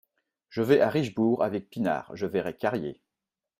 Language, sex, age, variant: French, male, 40-49, Français de métropole